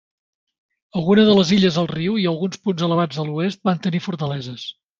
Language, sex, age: Catalan, male, 40-49